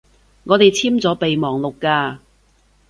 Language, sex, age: Cantonese, female, 40-49